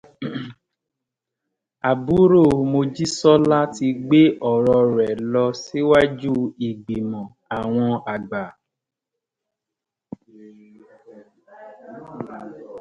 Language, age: Yoruba, 30-39